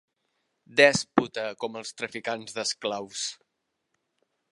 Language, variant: Catalan, Nord-Occidental